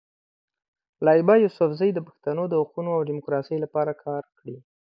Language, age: Pashto, 19-29